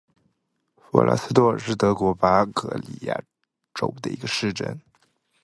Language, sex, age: Chinese, male, 19-29